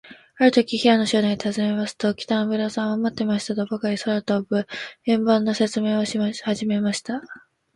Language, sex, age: Japanese, female, 19-29